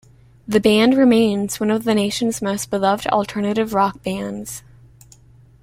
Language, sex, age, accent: English, female, under 19, United States English